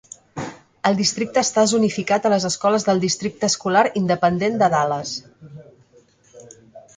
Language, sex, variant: Catalan, female, Central